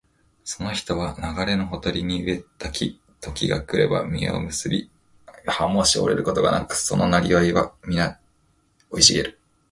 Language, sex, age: Japanese, male, 19-29